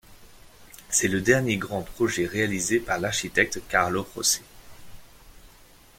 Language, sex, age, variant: French, male, 30-39, Français de métropole